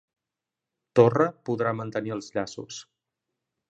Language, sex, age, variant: Catalan, male, 40-49, Central